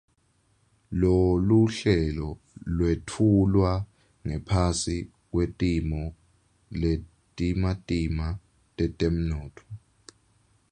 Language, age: Swati, 19-29